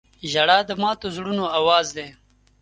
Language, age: Pashto, 19-29